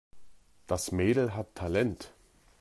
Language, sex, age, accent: German, male, 50-59, Deutschland Deutsch